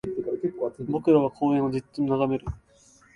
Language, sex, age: Japanese, male, 19-29